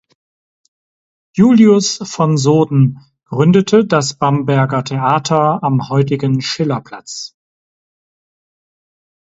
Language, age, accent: German, 40-49, Deutschland Deutsch